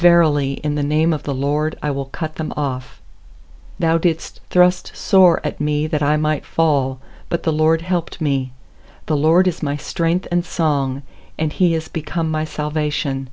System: none